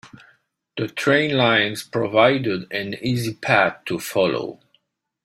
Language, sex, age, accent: English, male, 40-49, Canadian English